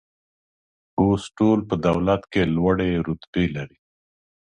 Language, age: Pashto, 60-69